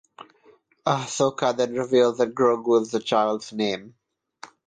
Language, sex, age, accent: English, male, 19-29, India and South Asia (India, Pakistan, Sri Lanka)